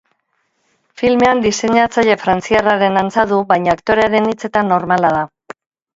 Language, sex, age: Basque, female, 50-59